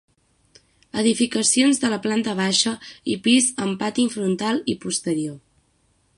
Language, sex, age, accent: Catalan, female, 19-29, central; septentrional